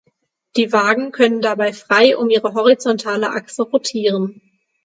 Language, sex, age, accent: German, female, 19-29, Deutschland Deutsch; Hochdeutsch